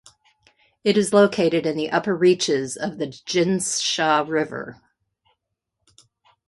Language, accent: English, United States English